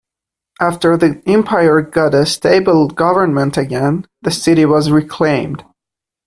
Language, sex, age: English, male, 19-29